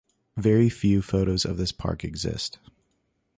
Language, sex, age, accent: English, male, 19-29, United States English